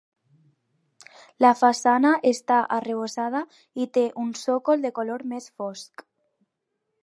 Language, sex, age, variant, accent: Catalan, female, under 19, Alacantí, aprenent (recent, des del castellà)